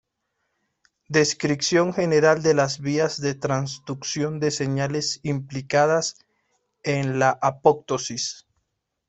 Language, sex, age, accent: Spanish, male, 30-39, Caribe: Cuba, Venezuela, Puerto Rico, República Dominicana, Panamá, Colombia caribeña, México caribeño, Costa del golfo de México